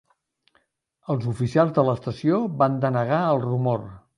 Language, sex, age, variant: Catalan, male, 70-79, Central